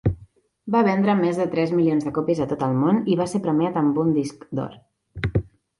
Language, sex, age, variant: Catalan, female, 30-39, Central